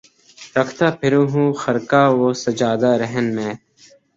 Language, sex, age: Urdu, male, 19-29